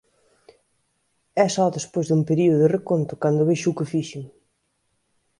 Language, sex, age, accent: Galician, female, 19-29, Central (gheada)